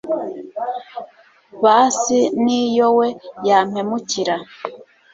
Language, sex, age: Kinyarwanda, female, 30-39